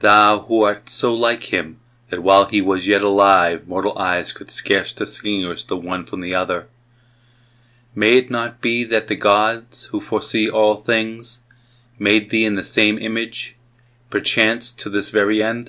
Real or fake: real